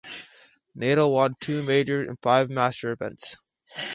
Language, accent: English, Canadian English